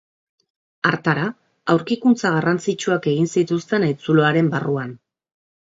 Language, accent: Basque, Mendebalekoa (Araba, Bizkaia, Gipuzkoako mendebaleko herri batzuk)